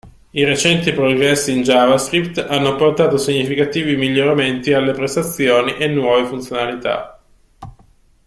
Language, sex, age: Italian, male, 30-39